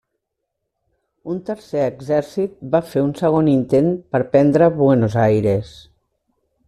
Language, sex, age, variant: Catalan, female, 50-59, Central